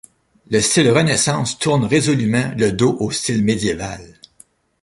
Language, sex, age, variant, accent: French, male, 60-69, Français d'Amérique du Nord, Français du Canada